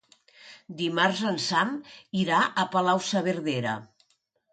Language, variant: Catalan, Nord-Occidental